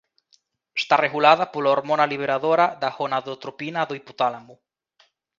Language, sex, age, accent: Galician, male, 19-29, Atlántico (seseo e gheada)